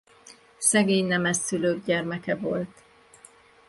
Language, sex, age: Hungarian, female, 50-59